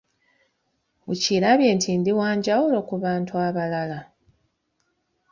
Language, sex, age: Ganda, female, 30-39